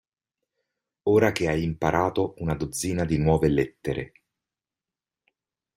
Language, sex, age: Italian, male, 40-49